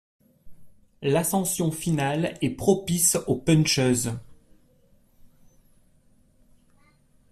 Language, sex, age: French, male, 40-49